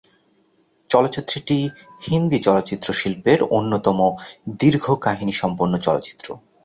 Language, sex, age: Bengali, male, 30-39